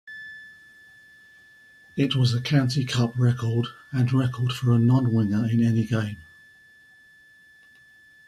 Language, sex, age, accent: English, male, 50-59, England English